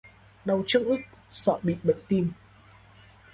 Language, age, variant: Vietnamese, 19-29, Hà Nội